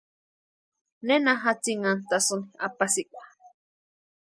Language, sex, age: Western Highland Purepecha, female, 19-29